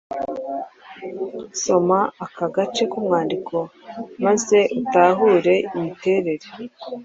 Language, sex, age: Kinyarwanda, female, 30-39